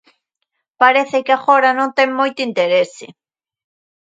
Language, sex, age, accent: Galician, female, 30-39, Central (gheada)